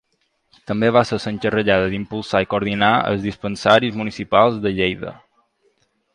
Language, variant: Catalan, Balear